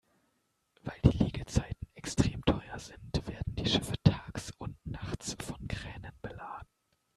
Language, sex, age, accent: German, male, 19-29, Deutschland Deutsch